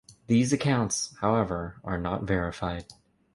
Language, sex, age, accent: English, male, 19-29, United States English